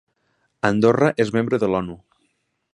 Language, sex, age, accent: Catalan, male, 19-29, Ebrenc